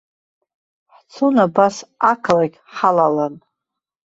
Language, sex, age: Abkhazian, female, 50-59